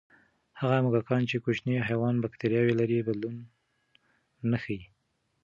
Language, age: Pashto, 19-29